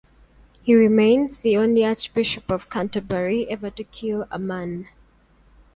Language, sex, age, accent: English, female, 19-29, United States English